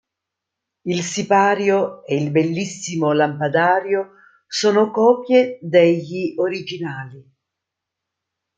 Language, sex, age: Italian, female, 50-59